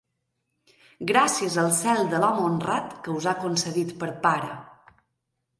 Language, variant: Catalan, Balear